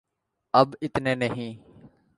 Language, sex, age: Urdu, male, 19-29